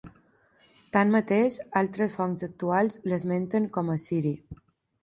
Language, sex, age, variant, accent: Catalan, female, 19-29, Balear, mallorquí